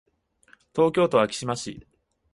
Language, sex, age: Japanese, male, 19-29